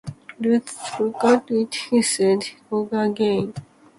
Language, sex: English, female